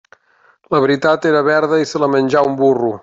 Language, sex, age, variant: Catalan, male, 30-39, Central